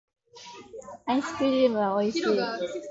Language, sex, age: Japanese, female, 19-29